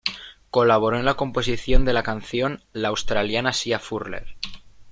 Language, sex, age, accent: Spanish, male, 19-29, España: Norte peninsular (Asturias, Castilla y León, Cantabria, País Vasco, Navarra, Aragón, La Rioja, Guadalajara, Cuenca)